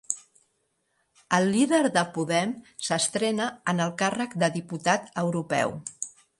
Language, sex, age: Catalan, female, 60-69